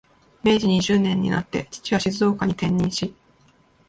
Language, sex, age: Japanese, female, 19-29